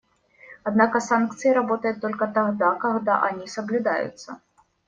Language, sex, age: Russian, female, 19-29